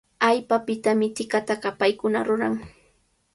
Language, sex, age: Cajatambo North Lima Quechua, female, 19-29